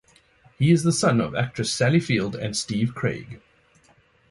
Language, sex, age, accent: English, male, 30-39, Southern African (South Africa, Zimbabwe, Namibia)